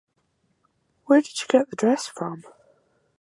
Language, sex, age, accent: English, female, under 19, Scottish English